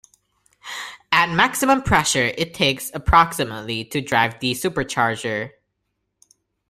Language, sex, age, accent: English, male, under 19, Malaysian English